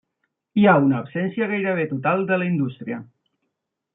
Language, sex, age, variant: Catalan, male, 40-49, Central